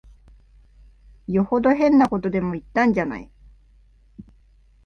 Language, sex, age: Japanese, female, 19-29